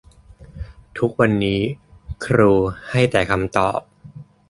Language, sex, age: Thai, male, 30-39